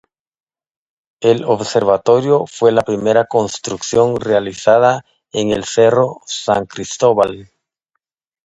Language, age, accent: Spanish, 50-59, América central